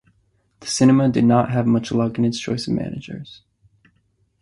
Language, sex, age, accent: English, male, 19-29, United States English